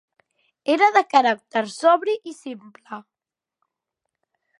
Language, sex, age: Catalan, female, 40-49